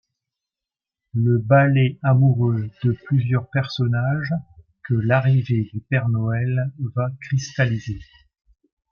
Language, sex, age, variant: French, male, 40-49, Français de métropole